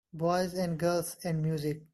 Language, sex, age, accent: English, male, 19-29, India and South Asia (India, Pakistan, Sri Lanka)